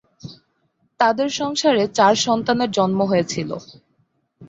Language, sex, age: Bengali, female, 19-29